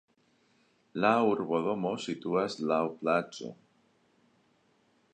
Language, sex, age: Esperanto, male, 60-69